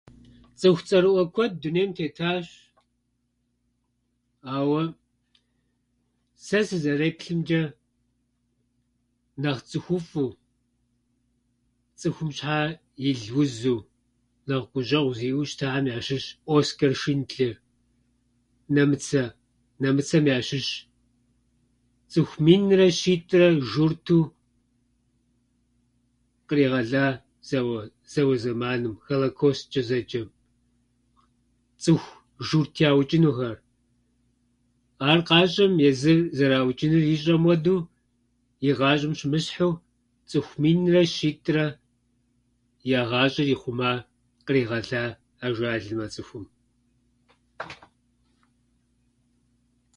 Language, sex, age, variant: Kabardian, male, 50-59, Адыгэбзэ (Къэбэрдей, Кирил, псоми зэдай)